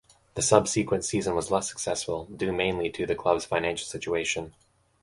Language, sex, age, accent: English, male, 19-29, United States English